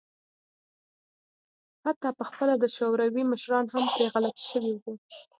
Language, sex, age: Pashto, female, under 19